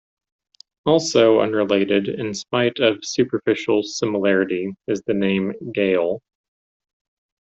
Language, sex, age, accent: English, male, 30-39, United States English